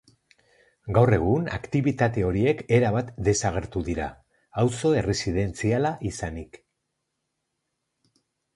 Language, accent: Basque, Erdialdekoa edo Nafarra (Gipuzkoa, Nafarroa)